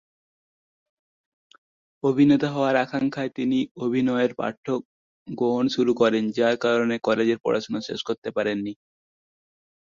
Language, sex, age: Bengali, male, 19-29